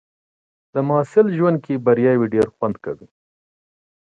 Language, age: Pashto, 30-39